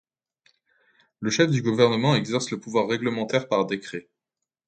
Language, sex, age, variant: French, male, 19-29, Français de métropole